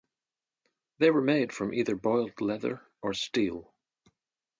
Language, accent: English, United States English; England English